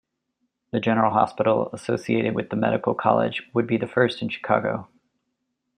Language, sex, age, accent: English, male, 40-49, United States English